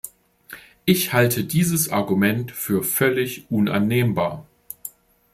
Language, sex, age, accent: German, male, 40-49, Deutschland Deutsch